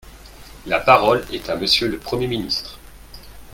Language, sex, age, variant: French, male, 30-39, Français de métropole